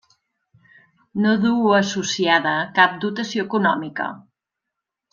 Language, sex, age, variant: Catalan, female, 50-59, Central